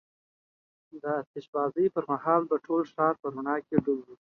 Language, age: Pashto, 19-29